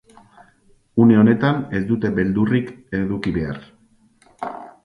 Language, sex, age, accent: Basque, male, 40-49, Erdialdekoa edo Nafarra (Gipuzkoa, Nafarroa)